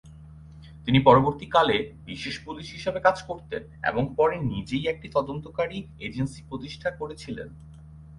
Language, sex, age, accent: Bengali, male, 19-29, Bangladeshi